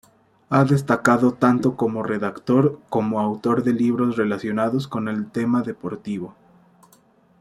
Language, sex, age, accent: Spanish, male, 19-29, México